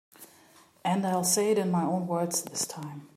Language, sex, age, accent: English, female, 40-49, England English